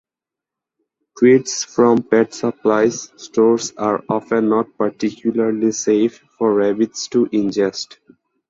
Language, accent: English, United States English